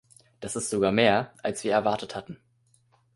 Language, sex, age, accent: German, male, 19-29, Deutschland Deutsch